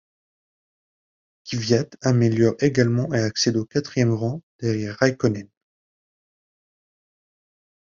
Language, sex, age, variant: French, male, 19-29, Français de métropole